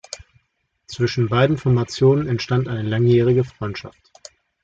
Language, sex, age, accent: German, male, 40-49, Deutschland Deutsch